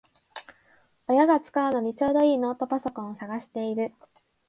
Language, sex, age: Japanese, female, 19-29